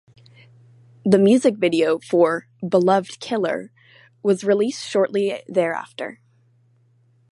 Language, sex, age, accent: English, female, under 19, United States English